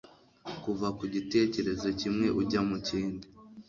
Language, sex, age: Kinyarwanda, male, under 19